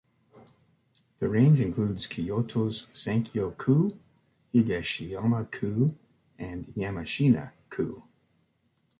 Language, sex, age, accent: English, male, 70-79, Canadian English